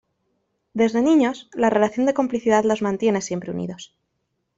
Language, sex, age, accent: Spanish, female, 19-29, España: Norte peninsular (Asturias, Castilla y León, Cantabria, País Vasco, Navarra, Aragón, La Rioja, Guadalajara, Cuenca)